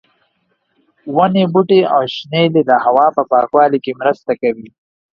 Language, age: Pashto, 19-29